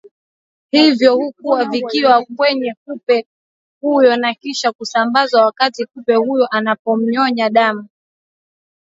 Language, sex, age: Swahili, female, 19-29